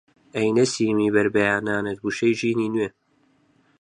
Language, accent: Central Kurdish, سۆرانی